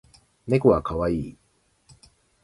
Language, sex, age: Japanese, male, 50-59